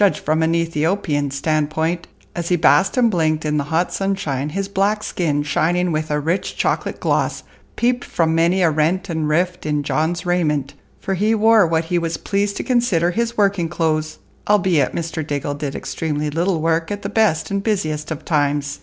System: none